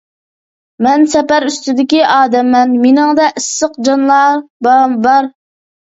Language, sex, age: Uyghur, male, under 19